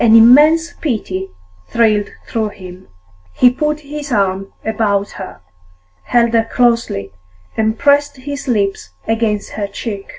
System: none